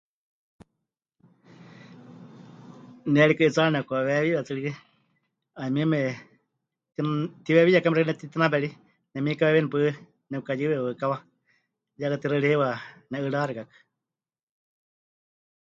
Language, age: Huichol, 50-59